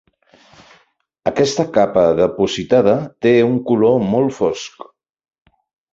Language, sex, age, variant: Catalan, male, 60-69, Central